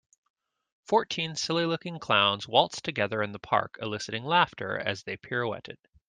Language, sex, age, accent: English, male, 40-49, United States English